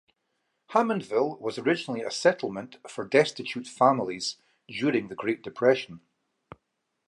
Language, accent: English, Scottish English